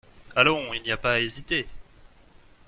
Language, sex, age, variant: French, male, 19-29, Français de métropole